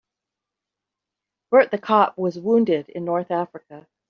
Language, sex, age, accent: English, female, 60-69, United States English